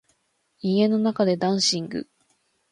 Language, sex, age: Japanese, female, 19-29